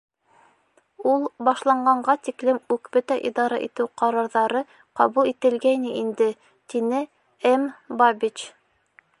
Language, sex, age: Bashkir, female, 30-39